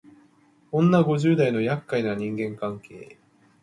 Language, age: Japanese, 30-39